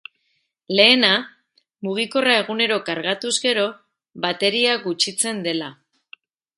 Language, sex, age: Basque, female, 40-49